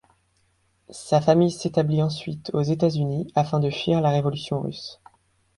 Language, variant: French, Français de métropole